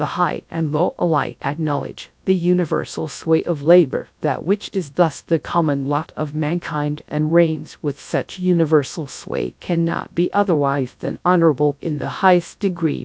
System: TTS, GradTTS